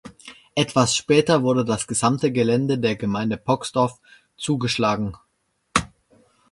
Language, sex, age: German, male, under 19